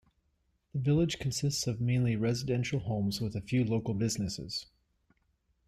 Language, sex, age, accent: English, male, 40-49, United States English